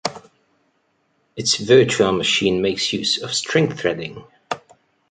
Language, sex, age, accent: English, male, 30-39, England English